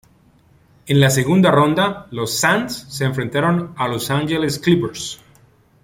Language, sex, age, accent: Spanish, male, 40-49, Caribe: Cuba, Venezuela, Puerto Rico, República Dominicana, Panamá, Colombia caribeña, México caribeño, Costa del golfo de México